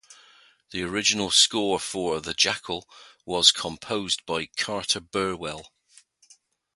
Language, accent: English, England English